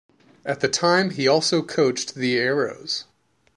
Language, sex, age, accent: English, male, 30-39, United States English